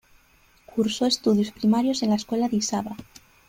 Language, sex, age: Spanish, female, 19-29